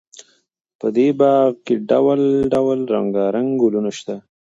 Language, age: Pashto, 19-29